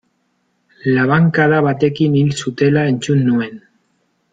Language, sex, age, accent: Basque, male, 30-39, Mendebalekoa (Araba, Bizkaia, Gipuzkoako mendebaleko herri batzuk)